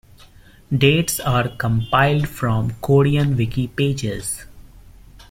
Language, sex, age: English, male, 19-29